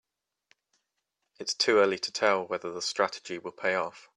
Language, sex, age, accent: English, male, 19-29, England English